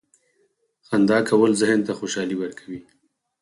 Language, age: Pashto, 30-39